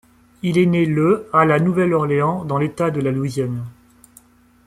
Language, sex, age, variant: French, male, 19-29, Français de métropole